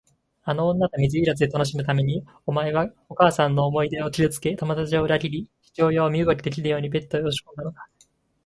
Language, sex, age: Japanese, male, 19-29